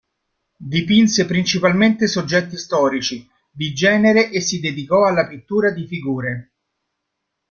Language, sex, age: Italian, male, 40-49